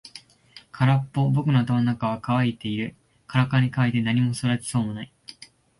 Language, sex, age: Japanese, male, 19-29